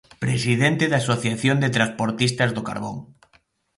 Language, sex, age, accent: Galician, male, 30-39, Oriental (común en zona oriental)